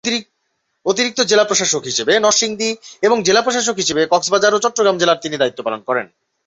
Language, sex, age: Bengali, male, 19-29